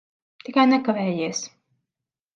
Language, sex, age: Latvian, female, 30-39